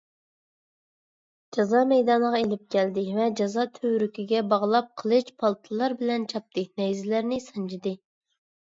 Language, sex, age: Uyghur, female, under 19